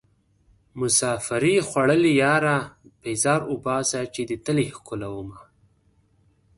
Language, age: Pashto, 19-29